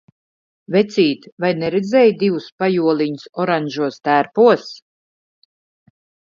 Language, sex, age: Latvian, female, 50-59